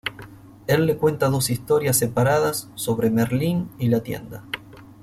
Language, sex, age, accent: Spanish, male, 40-49, Rioplatense: Argentina, Uruguay, este de Bolivia, Paraguay